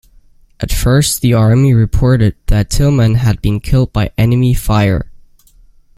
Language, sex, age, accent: English, male, under 19, United States English